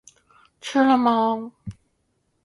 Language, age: Chinese, 19-29